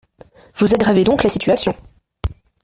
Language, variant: French, Français de métropole